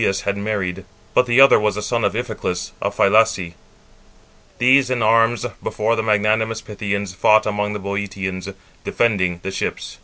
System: none